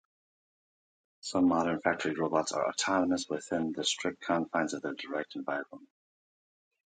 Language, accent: English, United States English